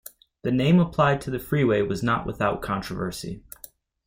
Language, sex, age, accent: English, male, 19-29, United States English